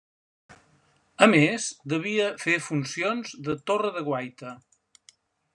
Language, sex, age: Catalan, male, 70-79